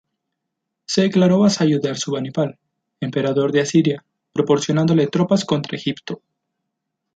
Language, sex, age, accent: Spanish, male, 19-29, México